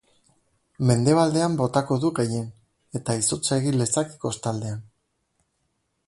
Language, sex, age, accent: Basque, male, 40-49, Batua